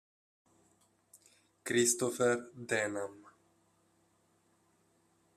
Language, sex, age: Italian, male, 19-29